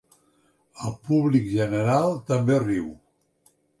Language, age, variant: Catalan, 60-69, Central